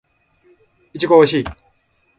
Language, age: Japanese, 40-49